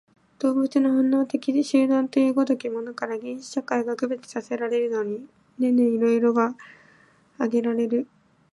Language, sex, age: Japanese, female, under 19